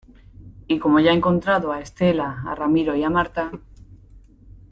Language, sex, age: Spanish, female, 30-39